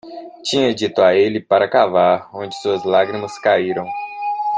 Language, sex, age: Portuguese, male, 19-29